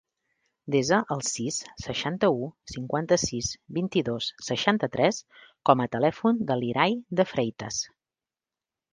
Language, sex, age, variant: Catalan, female, 40-49, Central